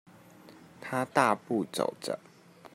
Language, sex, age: Chinese, male, 19-29